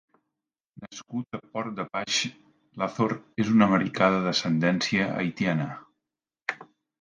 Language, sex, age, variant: Catalan, male, 50-59, Central